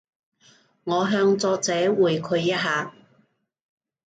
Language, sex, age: Cantonese, female, 30-39